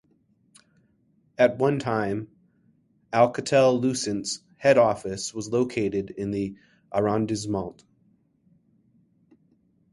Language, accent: English, United States English; Midwestern